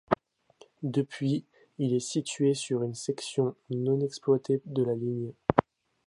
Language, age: French, 19-29